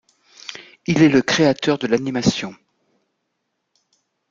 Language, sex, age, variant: French, female, 50-59, Français de métropole